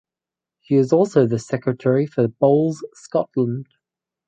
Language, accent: English, Australian English